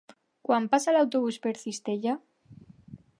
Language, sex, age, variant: Catalan, female, under 19, Alacantí